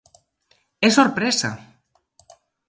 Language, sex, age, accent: Galician, male, 19-29, Normativo (estándar)